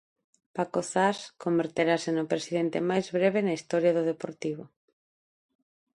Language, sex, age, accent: Galician, female, 40-49, Normativo (estándar)